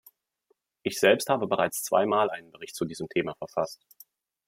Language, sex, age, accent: German, male, 30-39, Deutschland Deutsch